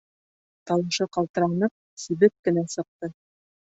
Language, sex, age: Bashkir, female, 30-39